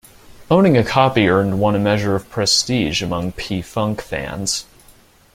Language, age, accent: English, 19-29, United States English